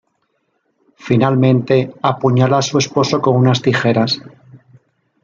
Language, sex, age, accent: Spanish, male, 40-49, España: Norte peninsular (Asturias, Castilla y León, Cantabria, País Vasco, Navarra, Aragón, La Rioja, Guadalajara, Cuenca)